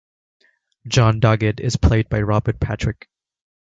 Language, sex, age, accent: English, male, 19-29, United States English